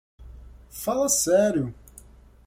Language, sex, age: Portuguese, male, 19-29